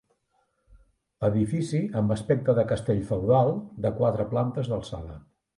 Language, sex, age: Catalan, male, 60-69